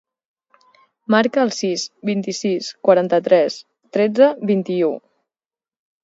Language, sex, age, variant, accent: Catalan, female, 19-29, Central, central